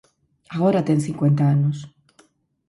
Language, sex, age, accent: Galician, female, 40-49, Normativo (estándar)